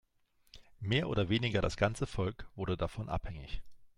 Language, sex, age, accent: German, male, 40-49, Deutschland Deutsch